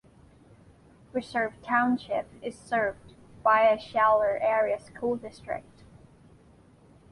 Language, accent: English, United States English